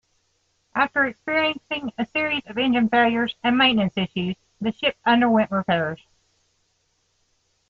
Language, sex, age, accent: English, female, 40-49, United States English